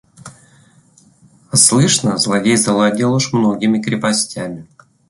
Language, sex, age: Russian, male, 40-49